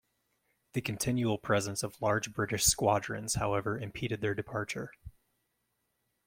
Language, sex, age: English, male, 30-39